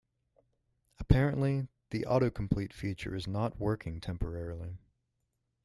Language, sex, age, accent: English, male, 19-29, United States English